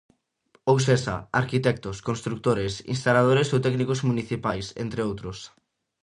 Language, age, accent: Galician, 19-29, Atlántico (seseo e gheada)